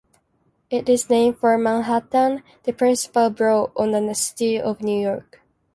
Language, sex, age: English, female, 19-29